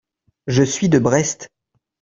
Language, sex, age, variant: French, male, 30-39, Français de métropole